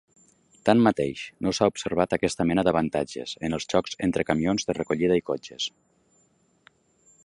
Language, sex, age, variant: Catalan, male, 40-49, Nord-Occidental